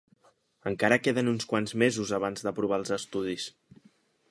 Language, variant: Catalan, Central